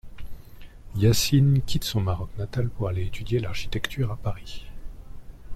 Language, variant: French, Français de métropole